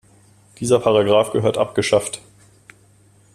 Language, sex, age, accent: German, male, 30-39, Deutschland Deutsch